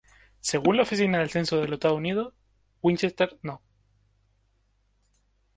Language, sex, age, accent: Spanish, male, 19-29, España: Islas Canarias